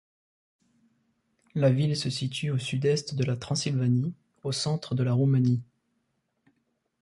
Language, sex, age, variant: French, male, 19-29, Français de métropole